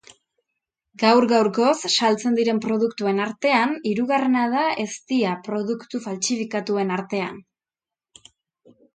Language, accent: Basque, Erdialdekoa edo Nafarra (Gipuzkoa, Nafarroa)